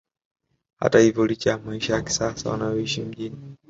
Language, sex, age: Swahili, male, 19-29